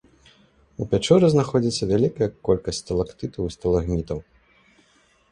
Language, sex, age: Belarusian, male, 30-39